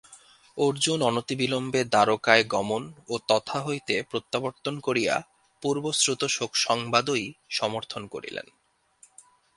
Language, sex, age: Bengali, male, 19-29